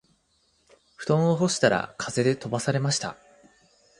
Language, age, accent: Japanese, 19-29, 標準語